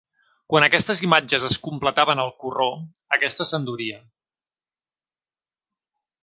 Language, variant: Catalan, Central